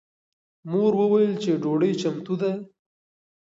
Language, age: Pashto, 19-29